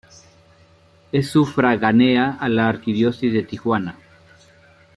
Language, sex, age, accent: Spanish, male, 40-49, Andino-Pacífico: Colombia, Perú, Ecuador, oeste de Bolivia y Venezuela andina